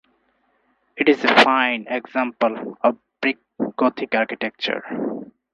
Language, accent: English, India and South Asia (India, Pakistan, Sri Lanka)